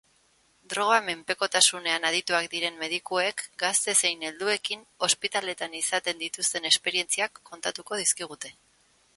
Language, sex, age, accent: Basque, female, 40-49, Erdialdekoa edo Nafarra (Gipuzkoa, Nafarroa)